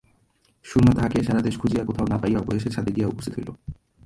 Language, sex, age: Bengali, male, 19-29